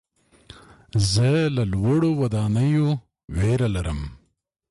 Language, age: Pashto, 50-59